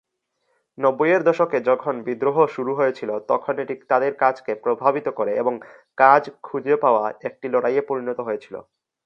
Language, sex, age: Bengali, male, under 19